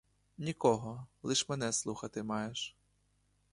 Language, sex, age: Ukrainian, male, 19-29